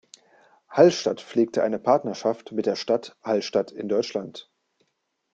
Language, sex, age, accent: German, male, 19-29, Deutschland Deutsch